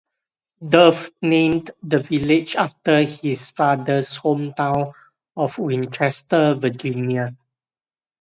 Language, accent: English, Singaporean English